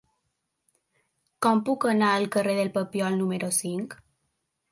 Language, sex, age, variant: Catalan, female, under 19, Balear